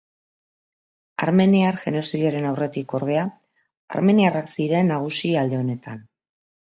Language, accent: Basque, Mendebalekoa (Araba, Bizkaia, Gipuzkoako mendebaleko herri batzuk)